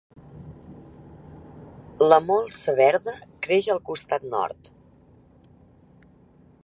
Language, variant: Catalan, Central